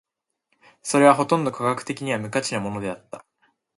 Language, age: Japanese, 19-29